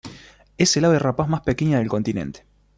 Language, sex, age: Spanish, male, 19-29